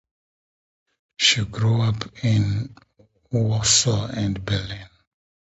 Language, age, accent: English, 40-49, Southern African (South Africa, Zimbabwe, Namibia)